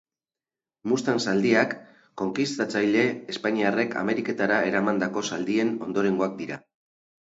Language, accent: Basque, Mendebalekoa (Araba, Bizkaia, Gipuzkoako mendebaleko herri batzuk)